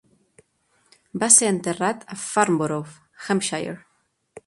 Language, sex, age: Catalan, female, 30-39